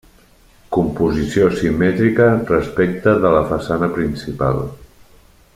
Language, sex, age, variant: Catalan, male, 40-49, Central